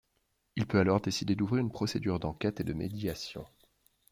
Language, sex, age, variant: French, male, 30-39, Français de métropole